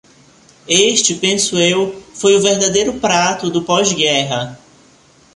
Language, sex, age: Portuguese, male, 30-39